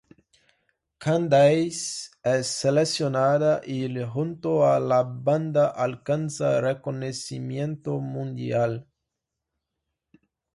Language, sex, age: Spanish, male, 19-29